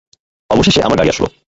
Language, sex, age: Bengali, male, 19-29